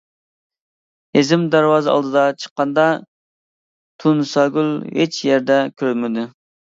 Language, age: Uyghur, 19-29